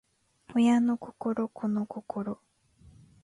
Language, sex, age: Japanese, female, 19-29